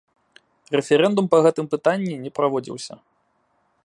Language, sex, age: Belarusian, male, 19-29